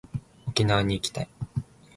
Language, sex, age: Japanese, male, 19-29